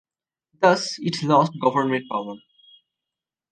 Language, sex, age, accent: English, male, 19-29, India and South Asia (India, Pakistan, Sri Lanka)